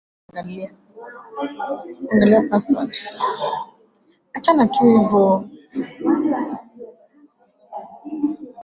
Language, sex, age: Swahili, female, 19-29